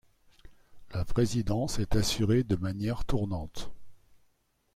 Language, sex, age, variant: French, male, 50-59, Français de métropole